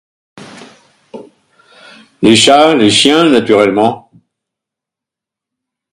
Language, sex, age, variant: French, male, 70-79, Français de métropole